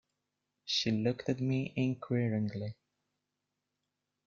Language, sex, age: English, male, 19-29